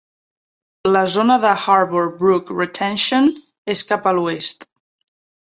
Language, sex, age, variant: Catalan, female, 19-29, Central